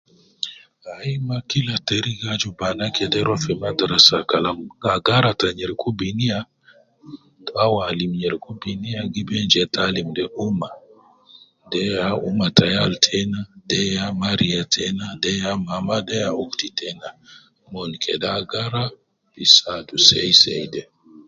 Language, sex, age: Nubi, male, 30-39